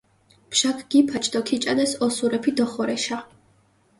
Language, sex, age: Mingrelian, female, 19-29